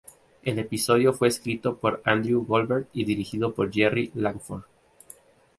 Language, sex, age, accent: Spanish, male, 19-29, América central